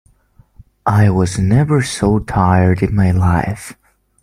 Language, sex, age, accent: English, male, under 19, England English